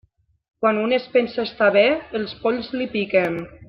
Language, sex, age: Catalan, female, 30-39